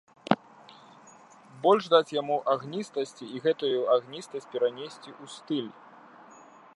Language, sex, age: Belarusian, male, 19-29